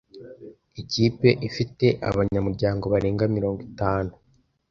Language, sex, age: Kinyarwanda, male, under 19